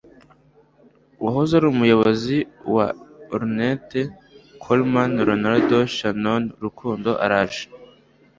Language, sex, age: Kinyarwanda, male, under 19